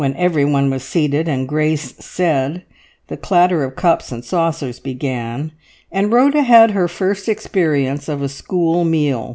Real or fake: real